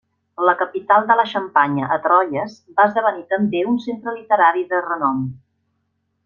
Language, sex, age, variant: Catalan, female, 40-49, Central